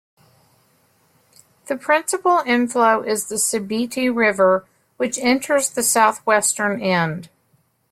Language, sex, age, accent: English, female, 50-59, United States English